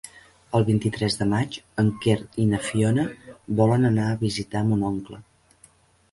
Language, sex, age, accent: Catalan, female, 50-59, nord-oriental